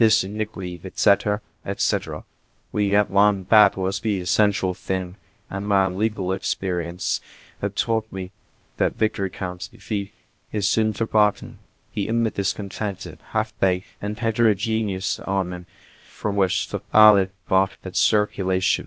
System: TTS, VITS